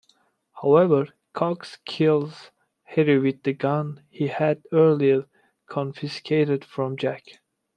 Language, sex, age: English, male, 19-29